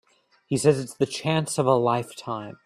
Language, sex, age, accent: English, male, 19-29, United States English